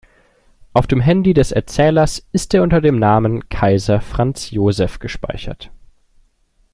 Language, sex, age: German, male, 19-29